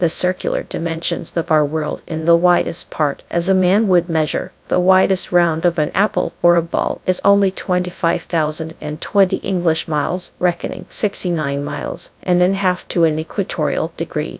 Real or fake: fake